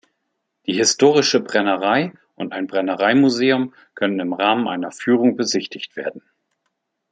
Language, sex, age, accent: German, male, 50-59, Deutschland Deutsch